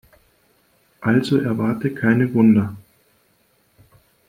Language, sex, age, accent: German, male, 40-49, Deutschland Deutsch